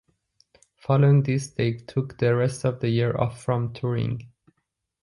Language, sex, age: English, male, 30-39